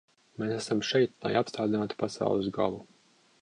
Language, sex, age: Latvian, male, 40-49